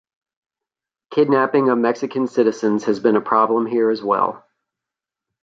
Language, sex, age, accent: English, male, 30-39, United States English